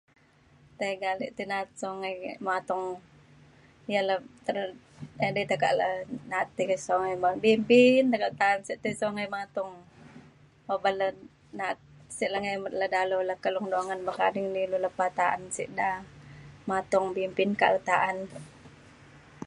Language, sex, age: Mainstream Kenyah, female, 40-49